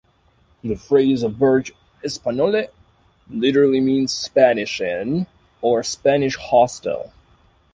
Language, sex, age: English, male, 19-29